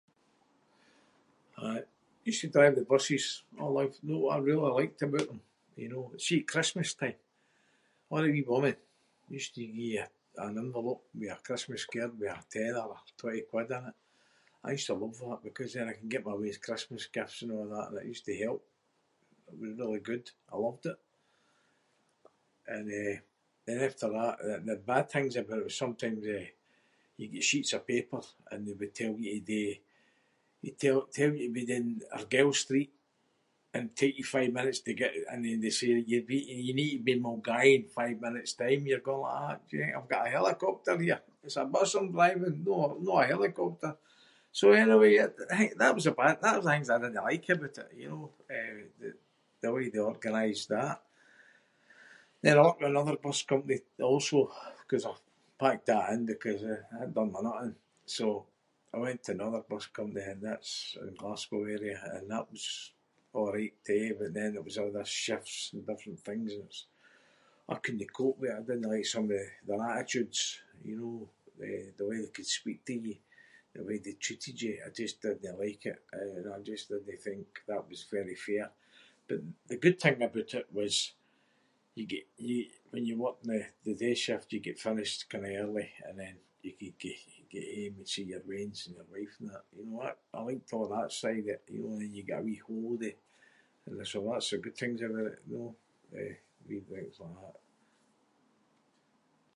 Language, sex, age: Scots, male, 60-69